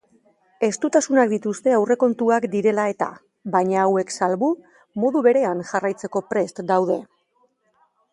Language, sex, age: Basque, female, 50-59